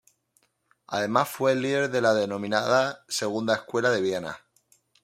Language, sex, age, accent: Spanish, male, 30-39, España: Sur peninsular (Andalucia, Extremadura, Murcia)